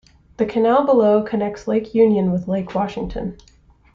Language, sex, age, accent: English, female, 19-29, United States English